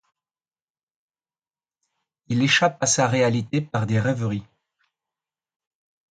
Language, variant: French, Français de métropole